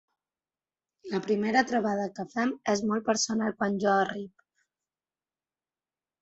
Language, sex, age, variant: Catalan, female, 30-39, Balear